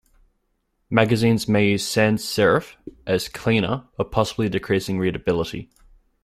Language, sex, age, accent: English, male, 19-29, Australian English